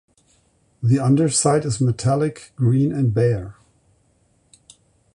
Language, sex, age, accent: English, male, 60-69, United States English